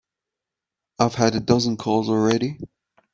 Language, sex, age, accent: English, male, 19-29, United States English